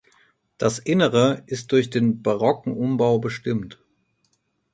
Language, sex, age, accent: German, male, 30-39, Deutschland Deutsch